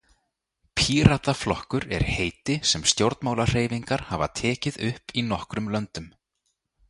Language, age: Icelandic, 30-39